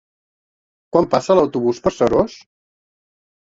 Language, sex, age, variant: Catalan, male, 40-49, Central